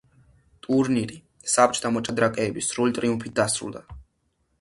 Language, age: Georgian, under 19